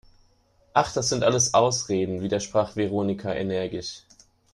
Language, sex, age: German, male, 19-29